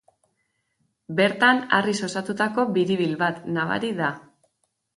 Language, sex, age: Basque, female, 40-49